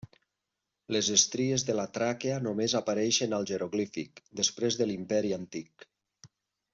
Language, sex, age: Catalan, male, 40-49